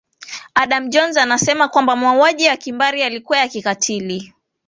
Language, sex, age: Swahili, female, 19-29